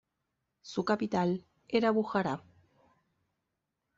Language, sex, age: Spanish, female, 30-39